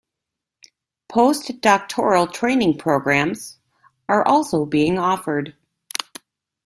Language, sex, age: English, female, 30-39